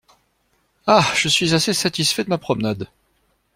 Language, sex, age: French, male, 40-49